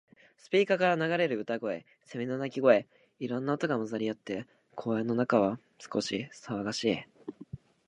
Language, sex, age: Japanese, male, 19-29